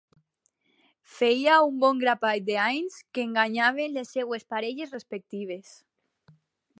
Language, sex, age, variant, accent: Catalan, female, under 19, Alacantí, valencià